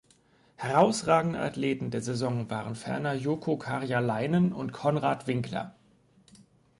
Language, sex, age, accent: German, male, 19-29, Deutschland Deutsch